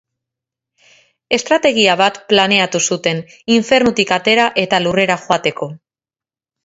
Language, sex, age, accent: Basque, female, 19-29, Mendebalekoa (Araba, Bizkaia, Gipuzkoako mendebaleko herri batzuk)